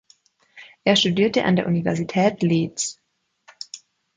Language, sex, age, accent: German, female, 19-29, Deutschland Deutsch